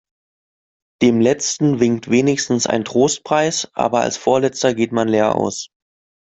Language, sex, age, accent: German, male, 30-39, Deutschland Deutsch